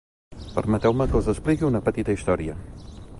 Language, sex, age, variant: Catalan, male, 40-49, Central